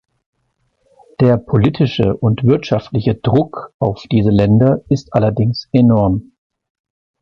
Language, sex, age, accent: German, male, 50-59, Deutschland Deutsch